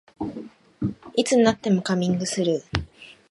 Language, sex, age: Japanese, female, 19-29